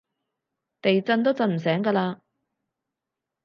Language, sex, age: Cantonese, female, 30-39